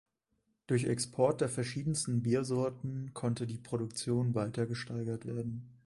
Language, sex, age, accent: German, male, 19-29, Deutschland Deutsch